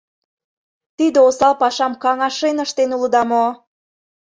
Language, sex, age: Mari, female, 19-29